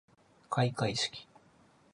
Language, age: Japanese, 30-39